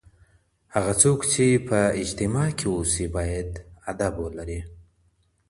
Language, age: Pashto, 30-39